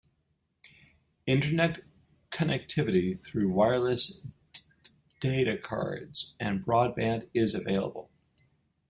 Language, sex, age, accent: English, male, 50-59, United States English